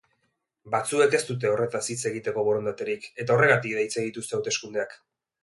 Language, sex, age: Basque, male, 19-29